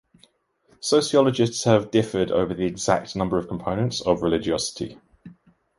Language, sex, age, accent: English, male, 19-29, England English